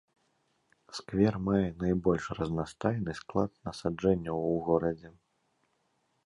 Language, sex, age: Belarusian, male, 19-29